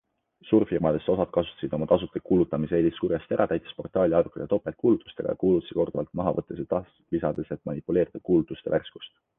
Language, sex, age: Estonian, male, 19-29